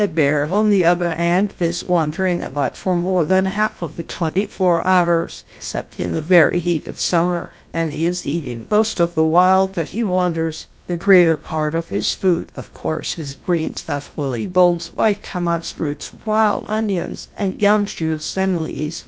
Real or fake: fake